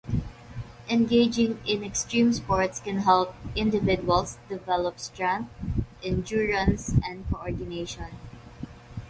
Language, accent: English, Filipino